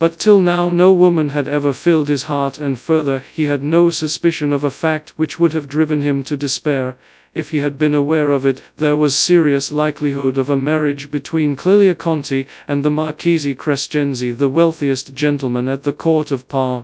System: TTS, FastPitch